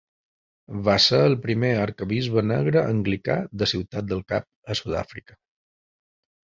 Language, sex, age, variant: Catalan, male, 40-49, Balear